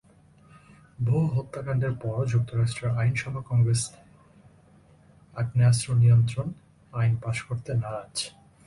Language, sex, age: Bengali, male, 19-29